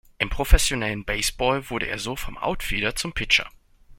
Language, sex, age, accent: German, male, 19-29, Deutschland Deutsch